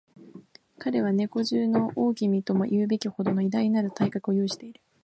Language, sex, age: Japanese, female, under 19